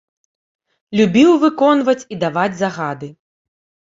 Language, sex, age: Belarusian, female, 30-39